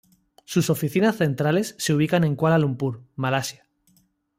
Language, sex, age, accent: Spanish, male, 30-39, España: Sur peninsular (Andalucia, Extremadura, Murcia)